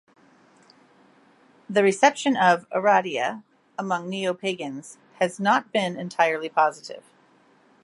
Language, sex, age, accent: English, female, 40-49, United States English